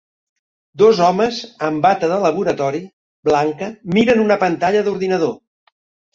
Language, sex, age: Catalan, male, 60-69